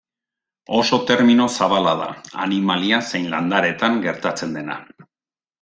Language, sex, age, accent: Basque, male, 50-59, Erdialdekoa edo Nafarra (Gipuzkoa, Nafarroa)